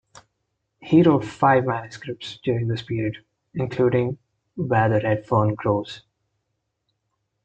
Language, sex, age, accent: English, male, 19-29, India and South Asia (India, Pakistan, Sri Lanka)